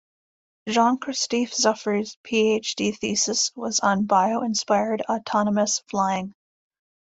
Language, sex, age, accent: English, female, 30-39, United States English